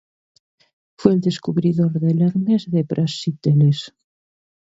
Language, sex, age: Spanish, female, 40-49